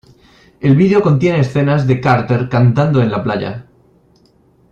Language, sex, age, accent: Spanish, male, 30-39, España: Norte peninsular (Asturias, Castilla y León, Cantabria, País Vasco, Navarra, Aragón, La Rioja, Guadalajara, Cuenca)